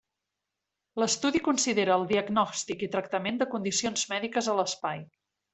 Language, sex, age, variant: Catalan, female, 40-49, Central